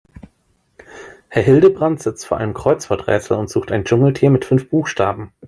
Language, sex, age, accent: German, male, 30-39, Deutschland Deutsch